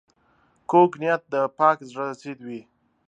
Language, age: Pashto, 19-29